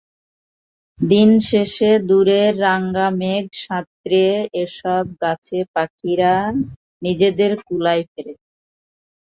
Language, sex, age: Bengali, male, under 19